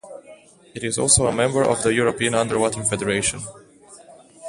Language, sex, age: English, male, 19-29